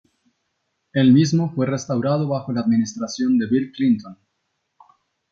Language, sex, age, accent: Spanish, male, 19-29, Andino-Pacífico: Colombia, Perú, Ecuador, oeste de Bolivia y Venezuela andina